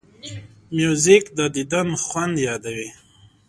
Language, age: Pashto, 30-39